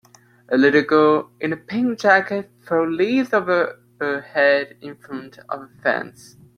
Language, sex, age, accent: English, male, under 19, England English